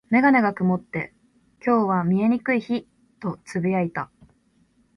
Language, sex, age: Japanese, female, 19-29